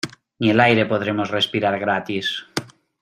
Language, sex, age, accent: Spanish, male, 30-39, España: Norte peninsular (Asturias, Castilla y León, Cantabria, País Vasco, Navarra, Aragón, La Rioja, Guadalajara, Cuenca)